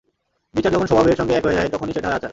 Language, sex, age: Bengali, male, 19-29